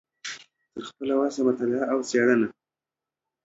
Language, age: Pashto, under 19